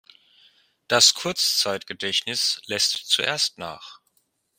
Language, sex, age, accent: German, male, 50-59, Deutschland Deutsch